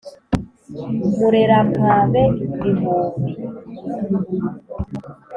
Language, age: Kinyarwanda, 19-29